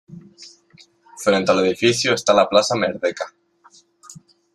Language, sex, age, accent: Spanish, male, 19-29, España: Islas Canarias